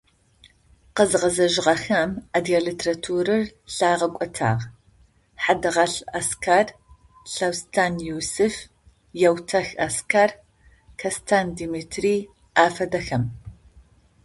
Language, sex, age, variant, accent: Adyghe, female, 50-59, Адыгабзэ (Кирил, пстэумэ зэдыряе), Бжъэдыгъу (Bjeduğ)